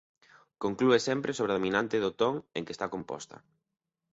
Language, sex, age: Galician, male, 30-39